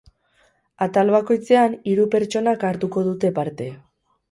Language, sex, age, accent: Basque, female, 19-29, Erdialdekoa edo Nafarra (Gipuzkoa, Nafarroa)